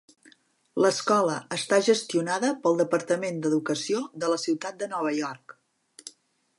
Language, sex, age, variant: Catalan, female, 40-49, Central